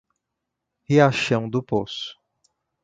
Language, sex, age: Portuguese, male, 19-29